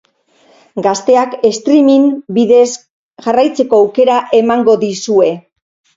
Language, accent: Basque, Mendebalekoa (Araba, Bizkaia, Gipuzkoako mendebaleko herri batzuk)